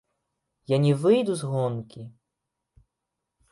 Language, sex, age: Belarusian, male, 19-29